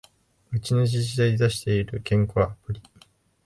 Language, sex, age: Japanese, male, 19-29